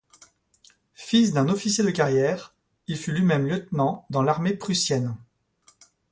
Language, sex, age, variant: French, male, 40-49, Français de métropole